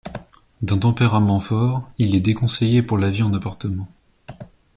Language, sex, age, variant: French, male, 19-29, Français de métropole